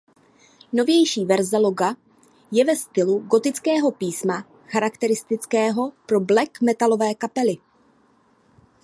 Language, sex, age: Czech, female, 30-39